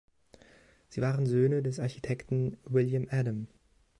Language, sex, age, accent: German, male, 19-29, Deutschland Deutsch